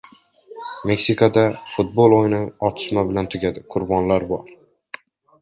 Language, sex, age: Uzbek, male, 19-29